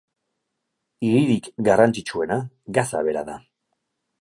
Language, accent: Basque, Erdialdekoa edo Nafarra (Gipuzkoa, Nafarroa)